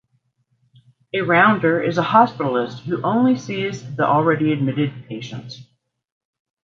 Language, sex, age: English, female, 50-59